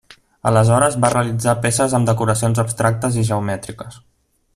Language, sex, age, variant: Catalan, male, 19-29, Central